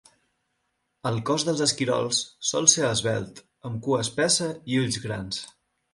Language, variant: Catalan, Central